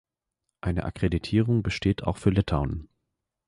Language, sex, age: German, male, 19-29